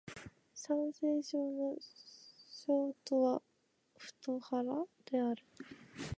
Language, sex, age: Japanese, female, 19-29